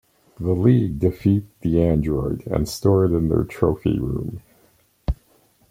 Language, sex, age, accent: English, male, 60-69, Canadian English